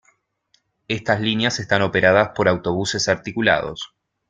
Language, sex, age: Spanish, male, 19-29